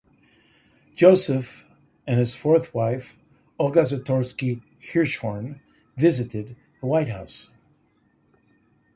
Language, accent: English, United States English